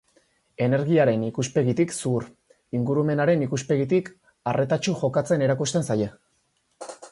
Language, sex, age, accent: Basque, male, 19-29, Erdialdekoa edo Nafarra (Gipuzkoa, Nafarroa)